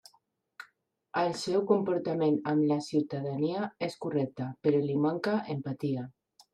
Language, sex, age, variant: Catalan, male, 40-49, Central